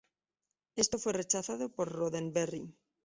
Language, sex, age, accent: Spanish, female, 19-29, España: Centro-Sur peninsular (Madrid, Toledo, Castilla-La Mancha)